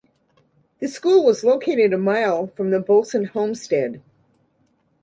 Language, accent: English, United States English